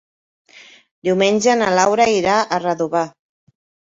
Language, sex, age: Catalan, female, 50-59